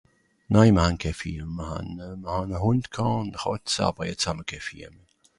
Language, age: Swiss German, 60-69